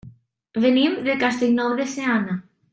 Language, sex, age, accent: Catalan, female, 19-29, valencià